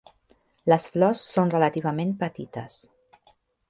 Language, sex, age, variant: Catalan, female, 40-49, Central